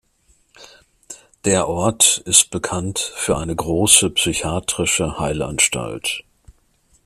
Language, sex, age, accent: German, male, 50-59, Deutschland Deutsch